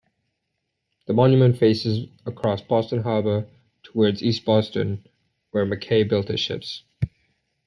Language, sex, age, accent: English, male, 19-29, Canadian English